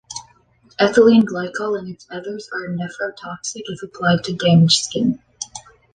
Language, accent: English, Canadian English